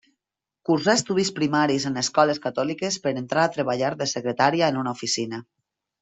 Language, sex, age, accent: Catalan, female, 30-39, valencià